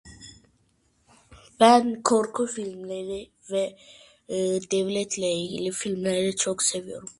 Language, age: Turkish, under 19